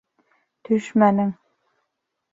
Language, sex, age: Bashkir, female, 40-49